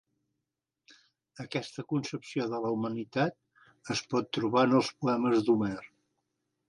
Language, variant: Catalan, Central